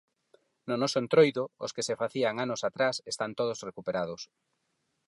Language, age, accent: Galician, 40-49, Normativo (estándar); Neofalante